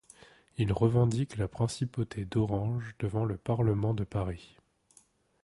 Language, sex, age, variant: French, male, 19-29, Français de métropole